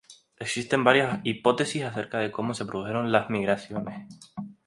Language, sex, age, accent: Spanish, male, 19-29, España: Islas Canarias